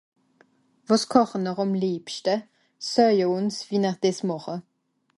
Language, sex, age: Swiss German, female, 19-29